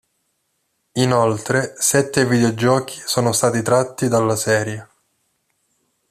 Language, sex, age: Italian, male, 19-29